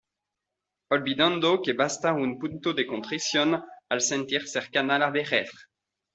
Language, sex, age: Spanish, male, 30-39